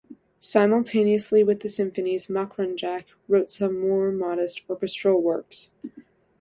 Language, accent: English, United States English